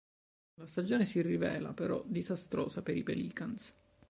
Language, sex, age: Italian, male, 30-39